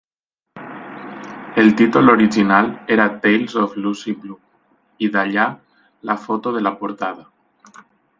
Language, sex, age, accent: Catalan, male, 19-29, valencià